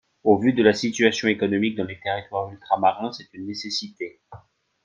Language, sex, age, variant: French, male, 40-49, Français de métropole